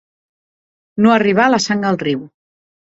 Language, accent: Catalan, Barceloní